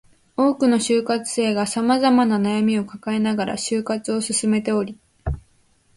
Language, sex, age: Japanese, female, under 19